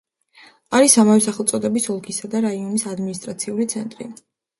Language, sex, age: Georgian, female, 19-29